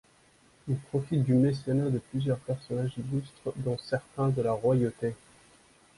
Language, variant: French, Français de métropole